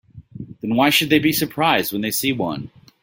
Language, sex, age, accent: English, male, 30-39, United States English